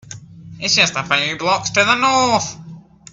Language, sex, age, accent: English, female, 19-29, Australian English